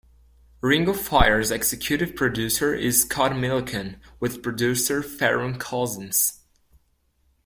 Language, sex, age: English, male, under 19